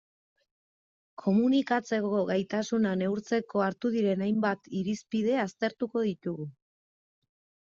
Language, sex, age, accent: Basque, female, 30-39, Erdialdekoa edo Nafarra (Gipuzkoa, Nafarroa)